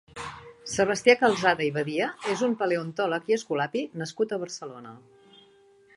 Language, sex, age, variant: Catalan, female, 40-49, Central